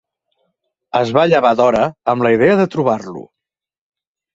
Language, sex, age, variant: Catalan, male, 50-59, Central